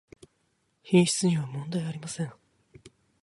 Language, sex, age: Japanese, male, 19-29